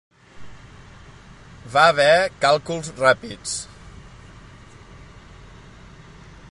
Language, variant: Catalan, Central